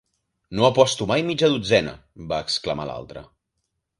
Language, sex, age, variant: Catalan, male, 19-29, Nord-Occidental